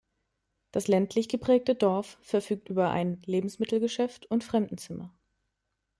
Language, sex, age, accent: German, female, 30-39, Deutschland Deutsch